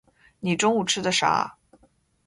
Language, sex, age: Chinese, female, 19-29